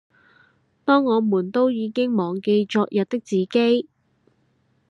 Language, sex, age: Cantonese, female, 19-29